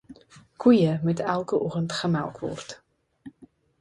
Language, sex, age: Afrikaans, female, 19-29